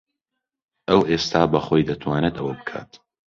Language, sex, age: Central Kurdish, male, under 19